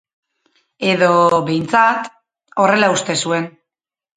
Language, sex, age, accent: Basque, female, 40-49, Mendebalekoa (Araba, Bizkaia, Gipuzkoako mendebaleko herri batzuk)